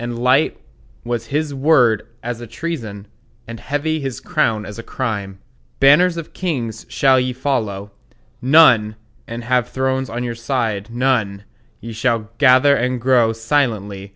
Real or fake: real